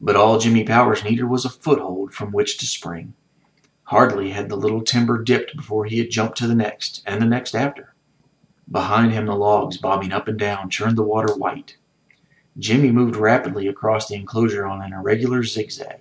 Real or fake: real